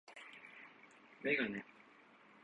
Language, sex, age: Japanese, male, 19-29